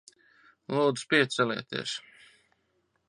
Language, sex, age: Latvian, male, 30-39